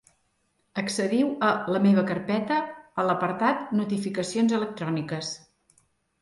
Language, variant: Catalan, Central